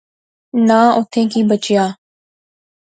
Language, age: Pahari-Potwari, 19-29